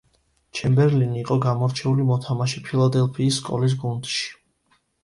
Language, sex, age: Georgian, male, 19-29